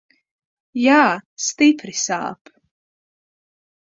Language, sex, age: Latvian, female, 19-29